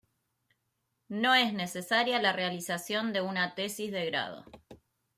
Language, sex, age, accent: Spanish, female, 40-49, Rioplatense: Argentina, Uruguay, este de Bolivia, Paraguay